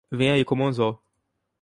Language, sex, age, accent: Portuguese, male, 19-29, Mineiro